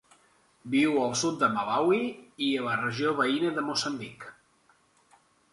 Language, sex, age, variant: Catalan, male, 50-59, Central